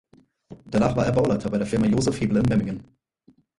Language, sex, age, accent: German, male, 19-29, Deutschland Deutsch